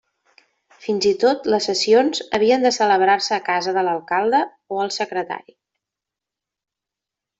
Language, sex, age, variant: Catalan, female, 40-49, Central